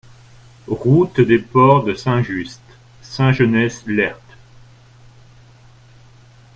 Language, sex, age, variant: French, male, 40-49, Français de métropole